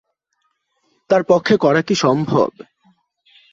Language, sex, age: Bengali, male, 19-29